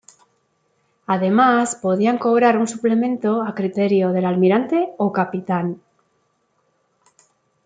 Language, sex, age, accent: Spanish, female, 40-49, España: Norte peninsular (Asturias, Castilla y León, Cantabria, País Vasco, Navarra, Aragón, La Rioja, Guadalajara, Cuenca)